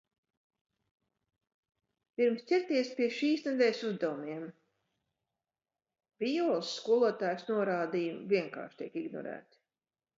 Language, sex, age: Latvian, female, 50-59